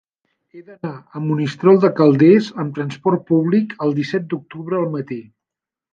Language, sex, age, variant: Catalan, male, 50-59, Central